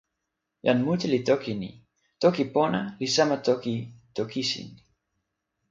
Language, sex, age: Toki Pona, male, 19-29